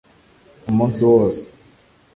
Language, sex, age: Kinyarwanda, male, 19-29